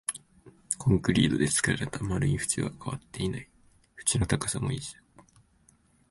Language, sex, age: Japanese, male, 19-29